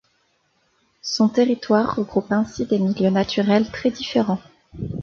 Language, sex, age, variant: French, female, 30-39, Français de métropole